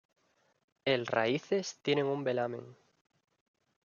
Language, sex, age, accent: Spanish, male, 19-29, España: Norte peninsular (Asturias, Castilla y León, Cantabria, País Vasco, Navarra, Aragón, La Rioja, Guadalajara, Cuenca)